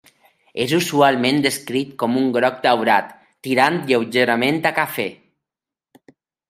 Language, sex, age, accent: Catalan, male, 30-39, valencià